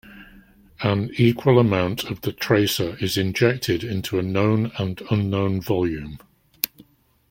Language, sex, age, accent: English, male, 60-69, England English